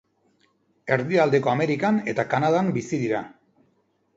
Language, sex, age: Basque, male, 50-59